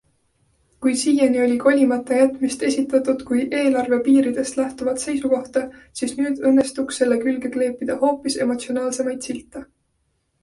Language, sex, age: Estonian, female, 19-29